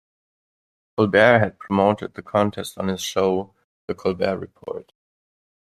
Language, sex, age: English, male, 19-29